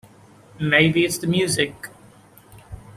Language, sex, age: English, male, 19-29